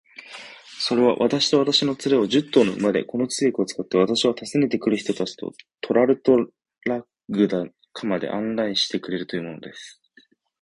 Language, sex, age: Japanese, male, 19-29